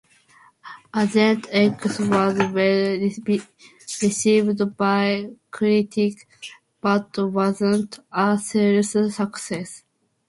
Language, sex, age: English, female, under 19